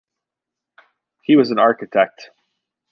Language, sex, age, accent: English, male, 40-49, Canadian English